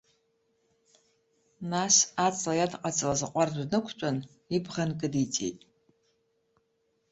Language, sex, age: Abkhazian, female, 50-59